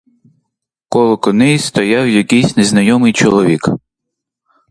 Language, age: Ukrainian, under 19